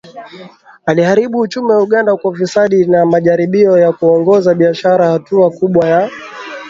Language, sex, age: Swahili, male, 19-29